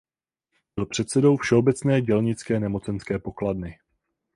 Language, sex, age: Czech, male, 19-29